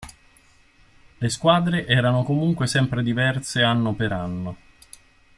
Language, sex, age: Italian, male, 50-59